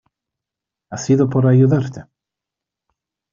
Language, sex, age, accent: Spanish, male, 50-59, España: Islas Canarias